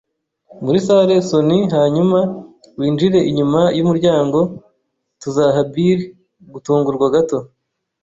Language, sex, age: Kinyarwanda, male, 19-29